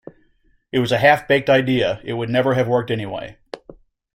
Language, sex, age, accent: English, male, 40-49, United States English